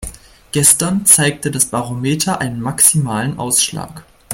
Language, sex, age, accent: German, male, 19-29, Deutschland Deutsch